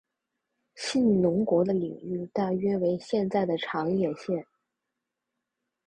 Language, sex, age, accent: Chinese, female, 19-29, 出生地：北京市